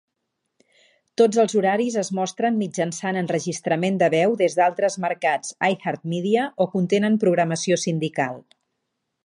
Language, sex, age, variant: Catalan, female, 40-49, Central